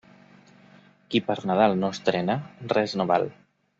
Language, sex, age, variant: Catalan, male, 30-39, Central